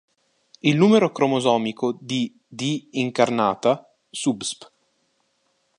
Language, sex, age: Italian, male, 19-29